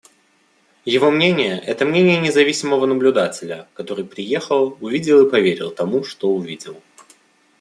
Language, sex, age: Russian, male, 19-29